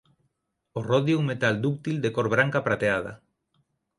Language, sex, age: Galician, male, 40-49